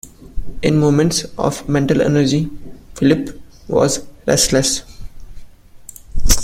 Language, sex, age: English, male, 19-29